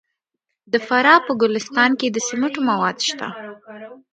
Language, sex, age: Pashto, female, under 19